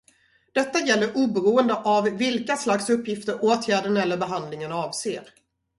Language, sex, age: Swedish, female, 40-49